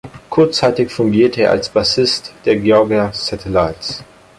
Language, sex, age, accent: German, male, under 19, Deutschland Deutsch